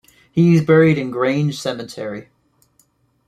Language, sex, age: English, male, 19-29